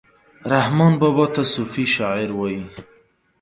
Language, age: Pashto, 19-29